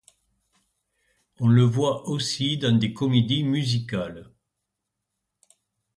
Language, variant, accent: French, Français de métropole, Français du sud de la France